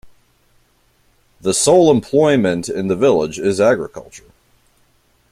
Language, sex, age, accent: English, male, 30-39, United States English